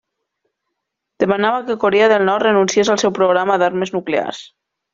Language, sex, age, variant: Catalan, female, 40-49, Nord-Occidental